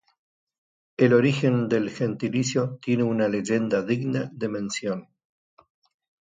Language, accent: Spanish, Rioplatense: Argentina, Uruguay, este de Bolivia, Paraguay